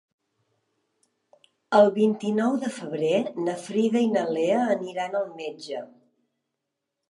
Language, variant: Catalan, Septentrional